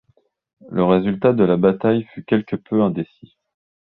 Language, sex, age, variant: French, male, 30-39, Français de métropole